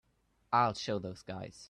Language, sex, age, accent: English, male, under 19, England English